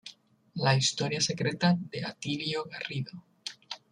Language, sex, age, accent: Spanish, male, 19-29, España: Sur peninsular (Andalucia, Extremadura, Murcia)